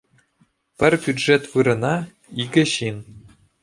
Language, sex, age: Chuvash, male, 19-29